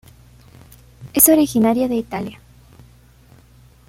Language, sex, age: Spanish, female, 19-29